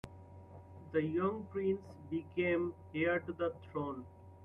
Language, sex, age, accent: English, male, 19-29, India and South Asia (India, Pakistan, Sri Lanka)